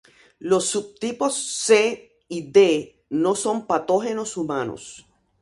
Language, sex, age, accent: Spanish, female, 50-59, Caribe: Cuba, Venezuela, Puerto Rico, República Dominicana, Panamá, Colombia caribeña, México caribeño, Costa del golfo de México